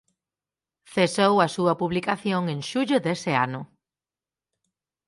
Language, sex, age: Galician, female, 30-39